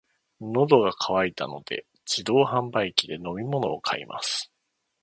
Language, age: Japanese, 30-39